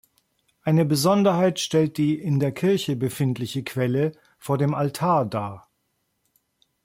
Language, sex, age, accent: German, male, 50-59, Deutschland Deutsch